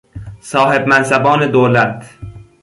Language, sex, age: Persian, male, under 19